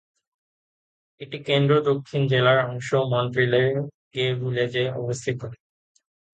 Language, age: Bengali, 19-29